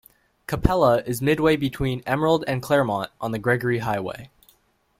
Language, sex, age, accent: English, male, under 19, United States English